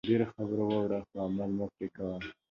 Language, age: Pashto, under 19